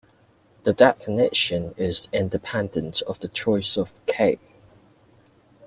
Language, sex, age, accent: English, male, 30-39, England English